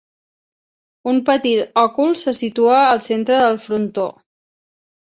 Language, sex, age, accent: Catalan, female, 30-39, Barcelona